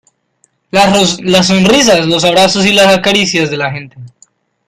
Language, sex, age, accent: Spanish, male, under 19, Andino-Pacífico: Colombia, Perú, Ecuador, oeste de Bolivia y Venezuela andina